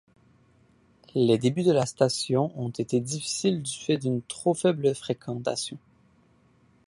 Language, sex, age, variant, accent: French, male, 19-29, Français d'Amérique du Nord, Français du Canada